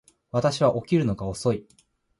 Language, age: Japanese, 19-29